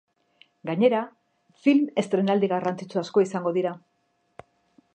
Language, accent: Basque, Mendebalekoa (Araba, Bizkaia, Gipuzkoako mendebaleko herri batzuk)